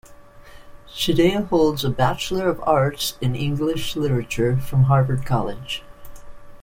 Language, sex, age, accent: English, female, 60-69, United States English